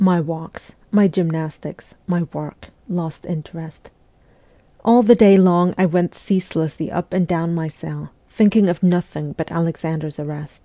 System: none